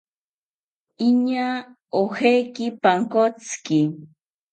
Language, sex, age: South Ucayali Ashéninka, female, 40-49